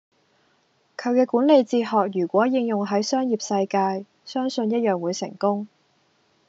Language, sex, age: Cantonese, female, 19-29